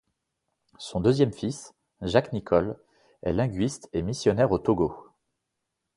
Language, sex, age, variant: French, male, 30-39, Français de métropole